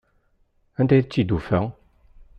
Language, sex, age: Kabyle, male, 40-49